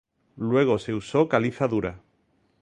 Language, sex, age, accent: Spanish, male, 40-49, España: Sur peninsular (Andalucia, Extremadura, Murcia)